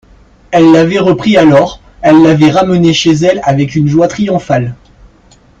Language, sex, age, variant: French, male, 30-39, Français de métropole